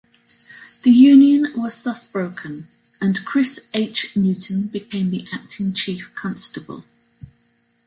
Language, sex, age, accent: English, female, 60-69, England English